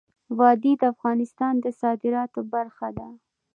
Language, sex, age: Pashto, female, 19-29